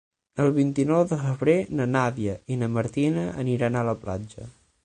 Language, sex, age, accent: Catalan, male, 19-29, central; nord-occidental